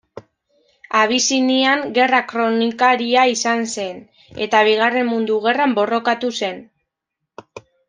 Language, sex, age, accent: Basque, female, 19-29, Mendebalekoa (Araba, Bizkaia, Gipuzkoako mendebaleko herri batzuk)